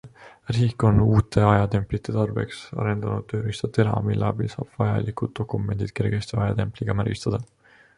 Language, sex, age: Estonian, male, 19-29